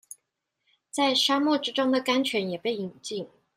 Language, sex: Chinese, female